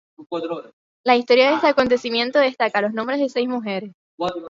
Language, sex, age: Spanish, female, 19-29